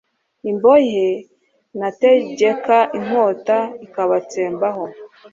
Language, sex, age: Kinyarwanda, female, 30-39